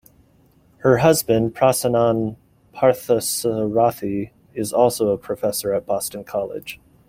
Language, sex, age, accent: English, male, 30-39, United States English